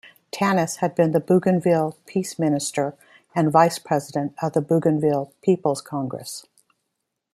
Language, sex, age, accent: English, female, 50-59, United States English